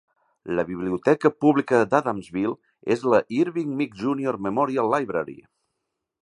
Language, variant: Catalan, Central